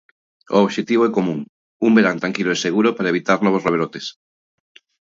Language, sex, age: Galician, male, 30-39